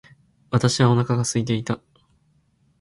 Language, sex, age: Japanese, male, 19-29